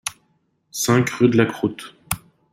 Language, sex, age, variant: French, male, 30-39, Français de métropole